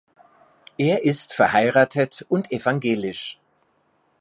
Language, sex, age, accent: German, male, 60-69, Österreichisches Deutsch